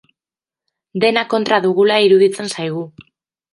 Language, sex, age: Basque, female, 19-29